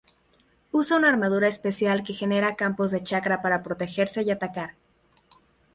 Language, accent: Spanish, México